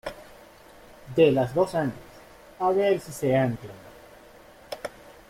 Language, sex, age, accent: Spanish, male, 40-49, Caribe: Cuba, Venezuela, Puerto Rico, República Dominicana, Panamá, Colombia caribeña, México caribeño, Costa del golfo de México